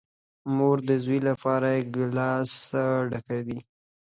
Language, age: Pashto, 19-29